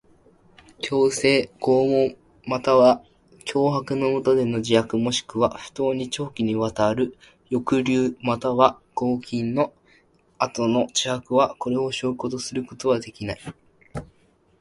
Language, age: Japanese, 19-29